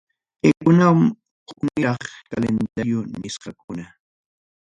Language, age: Ayacucho Quechua, 60-69